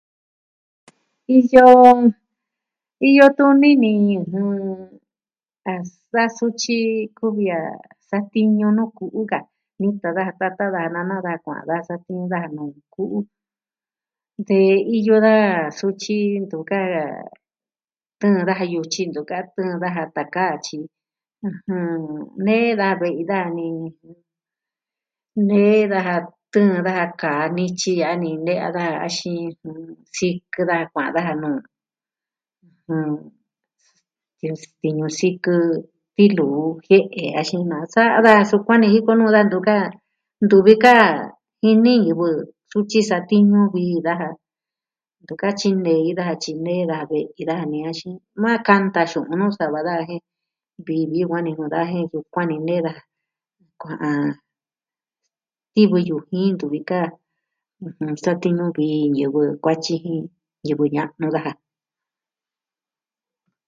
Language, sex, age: Southwestern Tlaxiaco Mixtec, female, 60-69